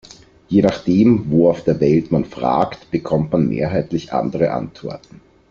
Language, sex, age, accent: German, male, 40-49, Österreichisches Deutsch